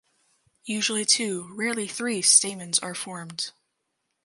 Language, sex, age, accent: English, female, under 19, United States English